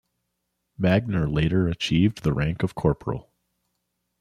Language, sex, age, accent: English, male, 30-39, United States English